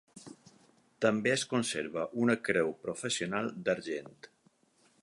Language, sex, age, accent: Catalan, male, 50-59, mallorquí